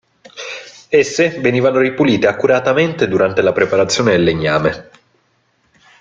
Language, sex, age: Italian, male, 19-29